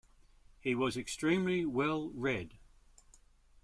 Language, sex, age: English, male, 60-69